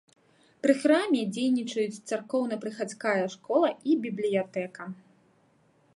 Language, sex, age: Belarusian, female, 30-39